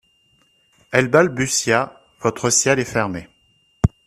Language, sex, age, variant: French, male, 40-49, Français de métropole